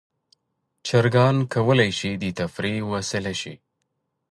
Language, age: Pashto, 19-29